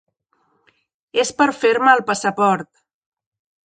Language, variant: Catalan, Central